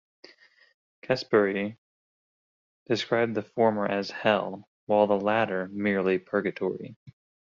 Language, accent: English, United States English